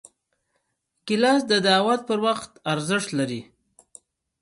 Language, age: Pashto, 30-39